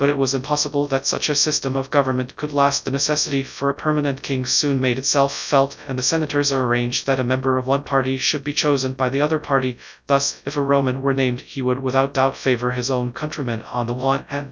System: TTS, FastPitch